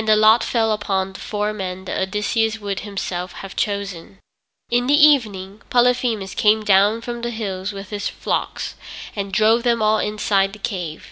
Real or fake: real